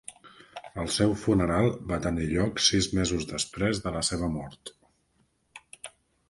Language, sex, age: Catalan, male, 40-49